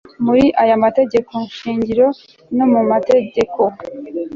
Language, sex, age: Kinyarwanda, female, 19-29